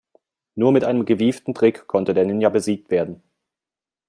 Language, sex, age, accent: German, male, 30-39, Deutschland Deutsch